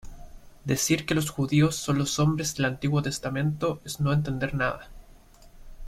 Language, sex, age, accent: Spanish, male, 19-29, Chileno: Chile, Cuyo